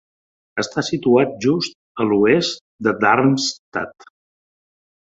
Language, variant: Catalan, Central